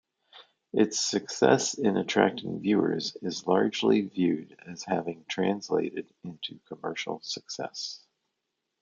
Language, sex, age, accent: English, male, 60-69, United States English